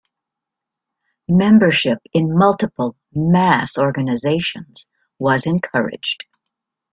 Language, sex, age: English, female, 60-69